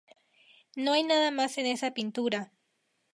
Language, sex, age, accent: Spanish, female, 19-29, México